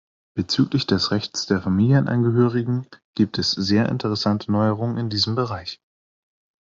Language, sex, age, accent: German, male, 19-29, Deutschland Deutsch